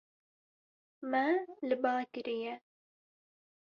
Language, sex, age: Kurdish, female, 19-29